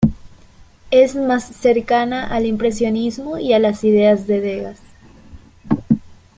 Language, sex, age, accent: Spanish, female, 19-29, Andino-Pacífico: Colombia, Perú, Ecuador, oeste de Bolivia y Venezuela andina